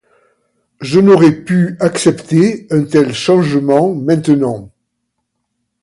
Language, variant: French, Français de métropole